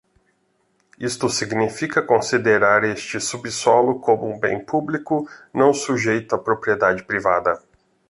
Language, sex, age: Portuguese, male, 40-49